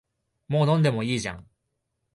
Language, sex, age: Japanese, male, 19-29